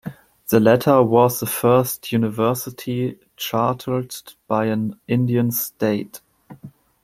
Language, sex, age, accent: English, male, 30-39, United States English